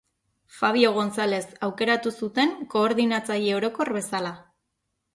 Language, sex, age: Basque, female, 30-39